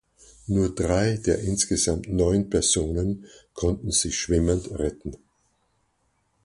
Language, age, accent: German, 70-79, Österreichisches Deutsch